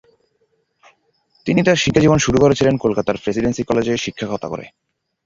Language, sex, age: Bengali, male, 19-29